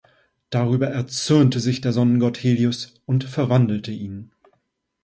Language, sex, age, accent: German, male, 30-39, Deutschland Deutsch